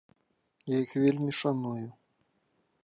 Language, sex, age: Belarusian, male, 40-49